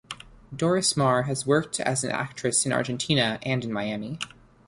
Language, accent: English, United States English